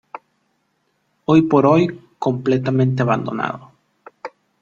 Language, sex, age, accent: Spanish, male, 19-29, México